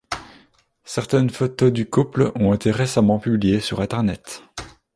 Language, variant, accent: French, Français d'Europe, Français de Belgique